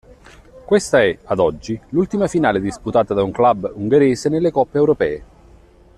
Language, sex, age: Italian, male, 50-59